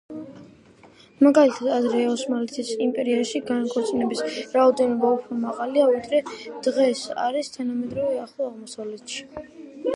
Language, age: Georgian, under 19